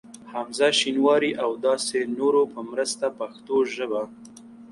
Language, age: Pashto, 19-29